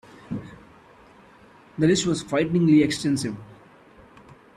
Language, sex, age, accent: English, male, 19-29, India and South Asia (India, Pakistan, Sri Lanka)